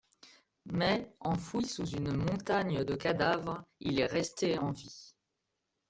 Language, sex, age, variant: French, female, 30-39, Français de métropole